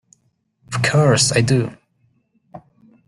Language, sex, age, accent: English, male, 19-29, England English